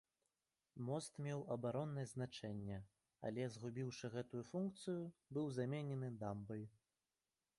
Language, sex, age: Belarusian, male, 19-29